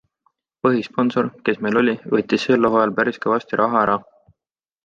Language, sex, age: Estonian, male, 19-29